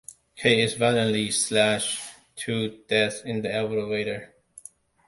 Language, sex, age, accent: English, male, 19-29, Hong Kong English